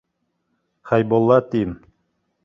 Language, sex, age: Bashkir, male, 30-39